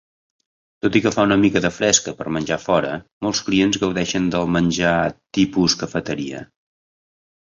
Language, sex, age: Catalan, male, 50-59